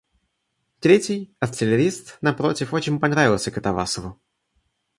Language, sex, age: Russian, male, 19-29